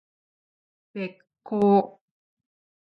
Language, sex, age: Japanese, female, 40-49